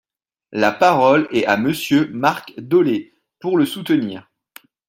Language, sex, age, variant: French, male, 30-39, Français de métropole